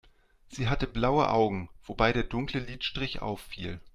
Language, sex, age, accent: German, male, 40-49, Deutschland Deutsch